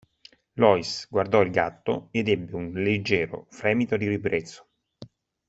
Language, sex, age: Italian, male, 30-39